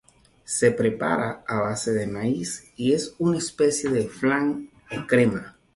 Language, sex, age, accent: Spanish, male, 40-49, Caribe: Cuba, Venezuela, Puerto Rico, República Dominicana, Panamá, Colombia caribeña, México caribeño, Costa del golfo de México